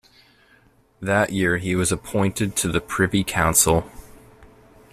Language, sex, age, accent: English, male, 19-29, United States English